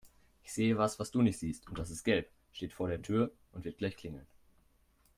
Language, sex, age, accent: German, male, under 19, Deutschland Deutsch